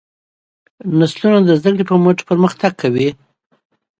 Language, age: Pashto, 40-49